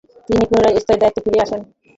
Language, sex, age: Bengali, female, 50-59